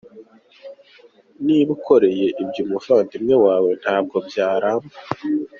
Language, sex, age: Kinyarwanda, male, 19-29